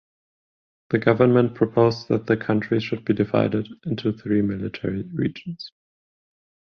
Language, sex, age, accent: English, male, 19-29, German